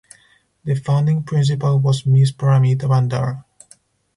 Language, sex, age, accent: English, male, 19-29, United States English; England English